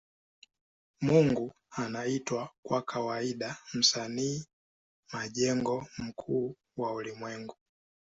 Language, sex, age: Swahili, male, 19-29